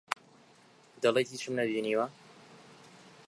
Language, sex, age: Central Kurdish, male, 19-29